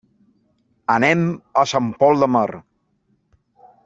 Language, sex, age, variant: Catalan, male, 40-49, Central